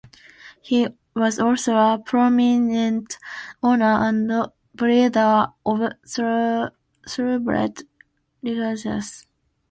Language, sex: English, female